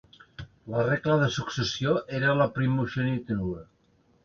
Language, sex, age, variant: Catalan, male, 50-59, Central